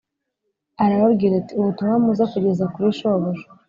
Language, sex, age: Kinyarwanda, female, 19-29